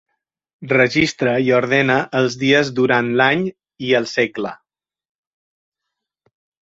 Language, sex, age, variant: Catalan, male, 40-49, Balear